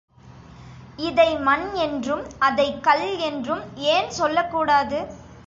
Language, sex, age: Tamil, female, under 19